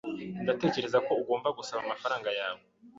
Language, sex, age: Kinyarwanda, male, 19-29